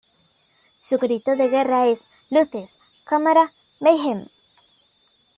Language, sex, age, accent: Spanish, female, under 19, España: Centro-Sur peninsular (Madrid, Toledo, Castilla-La Mancha)